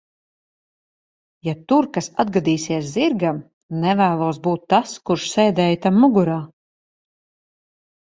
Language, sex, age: Latvian, female, 40-49